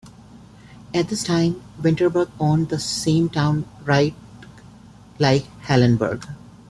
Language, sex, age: English, male, 30-39